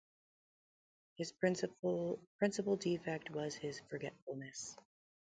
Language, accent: English, United States English